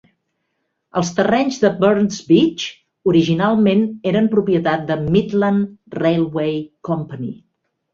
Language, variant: Catalan, Central